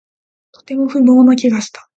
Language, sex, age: Japanese, female, 19-29